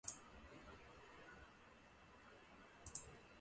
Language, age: Chinese, 19-29